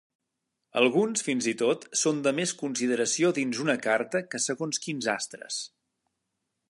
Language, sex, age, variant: Catalan, male, 40-49, Central